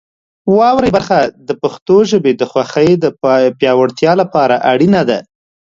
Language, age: Pashto, 30-39